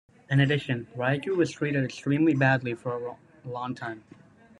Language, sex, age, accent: English, male, under 19, United States English